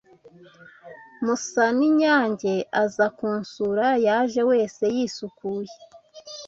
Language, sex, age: Kinyarwanda, female, 19-29